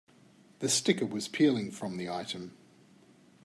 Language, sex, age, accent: English, male, 30-39, Australian English